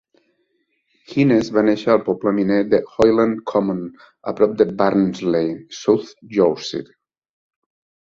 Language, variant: Catalan, Central